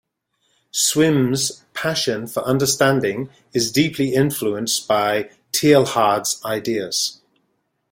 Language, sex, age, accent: English, male, 40-49, England English